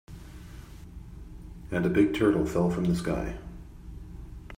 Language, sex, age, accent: English, male, 19-29, Canadian English